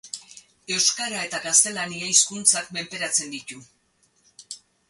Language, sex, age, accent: Basque, female, 60-69, Erdialdekoa edo Nafarra (Gipuzkoa, Nafarroa)